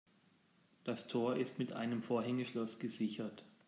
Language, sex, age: German, male, 40-49